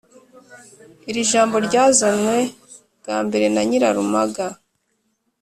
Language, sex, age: Kinyarwanda, female, 19-29